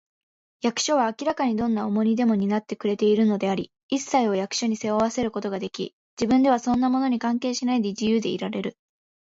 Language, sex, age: Japanese, female, 19-29